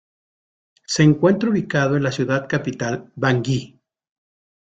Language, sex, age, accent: Spanish, male, 50-59, México